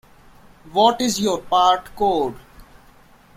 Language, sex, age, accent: English, male, 19-29, India and South Asia (India, Pakistan, Sri Lanka)